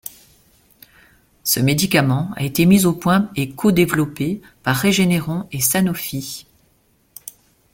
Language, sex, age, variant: French, female, 50-59, Français de métropole